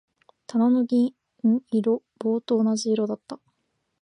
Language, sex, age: Japanese, female, 19-29